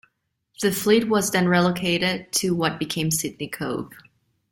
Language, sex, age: English, female, 30-39